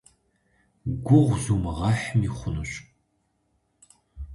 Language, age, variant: Kabardian, 30-39, Адыгэбзэ (Къэбэрдей, Кирил, псоми зэдай)